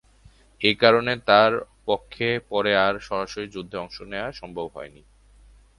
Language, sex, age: Bengali, male, 19-29